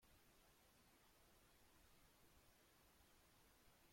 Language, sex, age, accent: English, female, 19-29, Southern African (South Africa, Zimbabwe, Namibia)